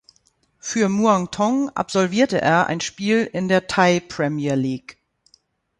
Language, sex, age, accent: German, female, 50-59, Deutschland Deutsch